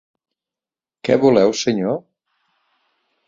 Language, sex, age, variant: Catalan, male, 60-69, Central